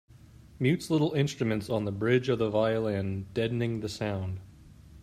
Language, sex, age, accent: English, male, 30-39, United States English